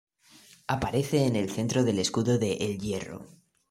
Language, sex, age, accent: Spanish, male, 19-29, España: Centro-Sur peninsular (Madrid, Toledo, Castilla-La Mancha)